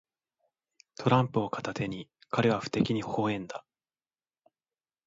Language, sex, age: Japanese, male, 19-29